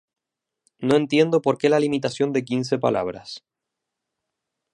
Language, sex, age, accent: Spanish, male, 19-29, España: Islas Canarias